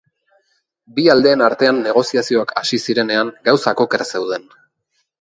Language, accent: Basque, Erdialdekoa edo Nafarra (Gipuzkoa, Nafarroa)